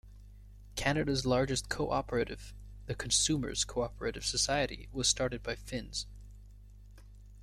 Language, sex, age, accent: English, male, 19-29, United States English